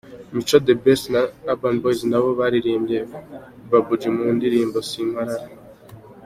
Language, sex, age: Kinyarwanda, male, 19-29